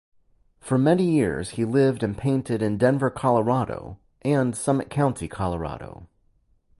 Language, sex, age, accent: English, male, 40-49, United States English